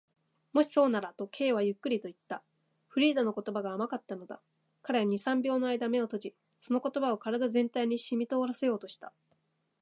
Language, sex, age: Japanese, female, 19-29